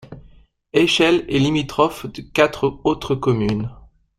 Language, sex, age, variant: French, male, 19-29, Français de métropole